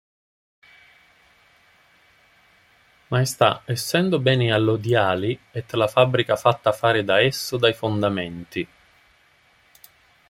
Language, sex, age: Italian, male, 50-59